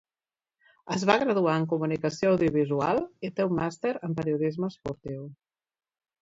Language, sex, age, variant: Catalan, female, 50-59, Central